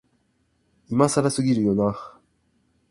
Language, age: Japanese, 19-29